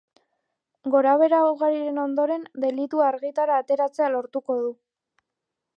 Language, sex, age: Basque, female, 19-29